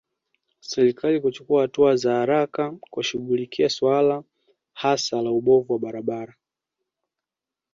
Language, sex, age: Swahili, male, 19-29